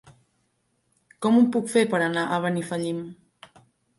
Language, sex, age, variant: Catalan, female, 19-29, Central